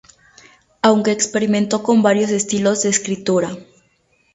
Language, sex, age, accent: Spanish, female, 19-29, México